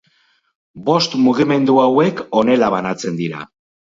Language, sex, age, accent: Basque, male, 60-69, Mendebalekoa (Araba, Bizkaia, Gipuzkoako mendebaleko herri batzuk)